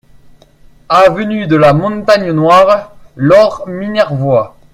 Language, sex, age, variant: French, male, 19-29, Français de métropole